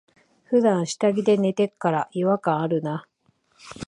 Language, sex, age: Japanese, female, 40-49